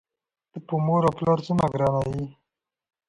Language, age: Pashto, 19-29